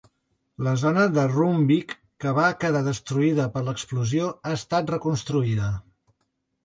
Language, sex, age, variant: Catalan, male, 50-59, Central